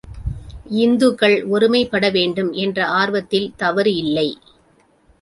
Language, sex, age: Tamil, female, 40-49